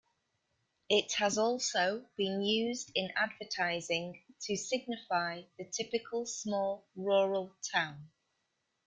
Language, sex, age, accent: English, female, 40-49, England English